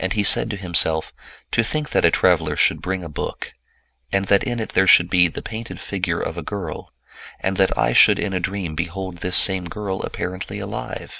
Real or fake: real